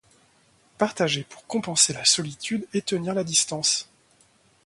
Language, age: French, 40-49